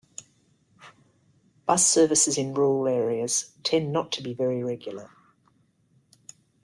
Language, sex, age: English, female, 50-59